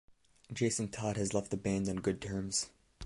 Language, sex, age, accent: English, male, 19-29, United States English